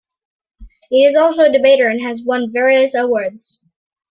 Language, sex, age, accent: English, female, under 19, Canadian English